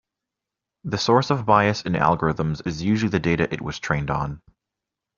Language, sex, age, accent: English, male, 19-29, United States English